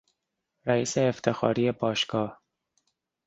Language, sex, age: Persian, male, 30-39